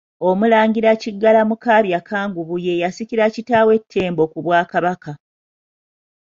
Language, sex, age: Ganda, female, 30-39